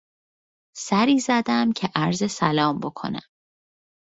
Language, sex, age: Persian, female, 19-29